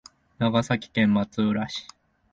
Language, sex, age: Japanese, male, 19-29